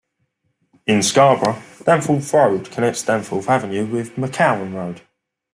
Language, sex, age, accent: English, male, 19-29, England English